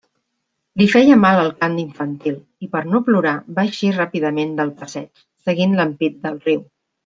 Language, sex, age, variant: Catalan, female, 40-49, Central